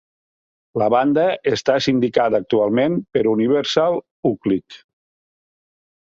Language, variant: Catalan, Nord-Occidental